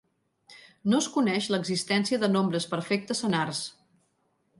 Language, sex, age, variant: Catalan, female, 40-49, Central